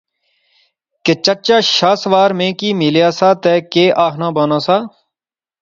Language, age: Pahari-Potwari, 19-29